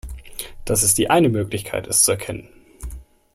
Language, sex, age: German, male, 19-29